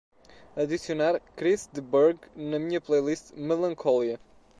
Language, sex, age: Portuguese, male, 19-29